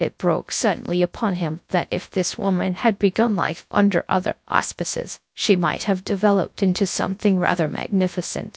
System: TTS, GradTTS